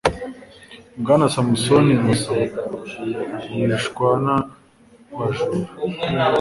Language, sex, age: Kinyarwanda, male, 19-29